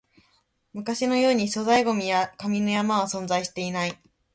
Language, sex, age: Japanese, female, 19-29